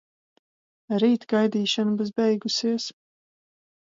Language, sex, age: Latvian, female, 40-49